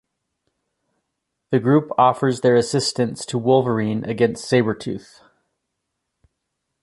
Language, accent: English, United States English